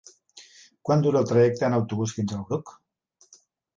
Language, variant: Catalan, Central